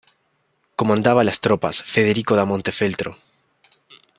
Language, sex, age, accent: Spanish, male, 19-29, Rioplatense: Argentina, Uruguay, este de Bolivia, Paraguay